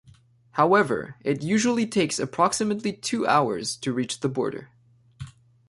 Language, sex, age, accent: English, male, 19-29, Canadian English